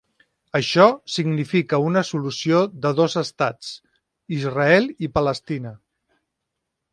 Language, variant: Catalan, Central